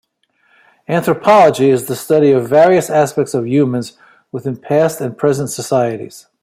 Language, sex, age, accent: English, male, 70-79, United States English